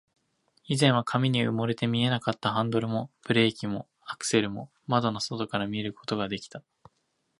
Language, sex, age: Japanese, male, 19-29